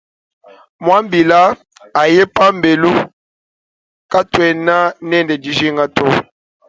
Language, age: Luba-Lulua, 19-29